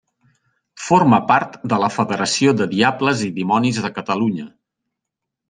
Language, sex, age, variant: Catalan, male, 50-59, Central